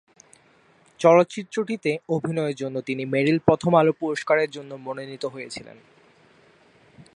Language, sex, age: Bengali, male, 19-29